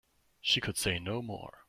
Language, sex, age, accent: English, male, 19-29, England English